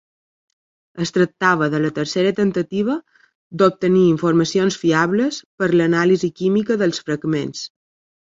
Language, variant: Catalan, Balear